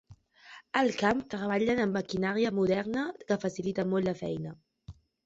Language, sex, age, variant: Catalan, female, 19-29, Balear